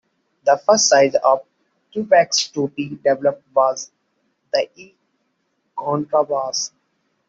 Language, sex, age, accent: English, male, 30-39, India and South Asia (India, Pakistan, Sri Lanka)